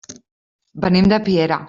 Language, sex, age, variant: Catalan, female, 30-39, Central